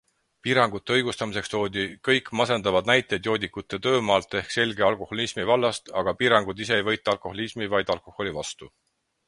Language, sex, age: Estonian, male, 30-39